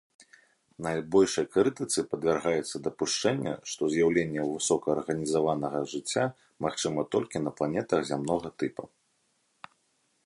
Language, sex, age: Belarusian, male, 30-39